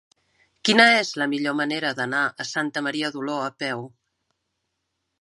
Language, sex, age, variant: Catalan, female, 60-69, Central